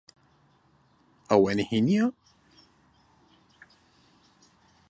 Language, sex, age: Central Kurdish, male, 19-29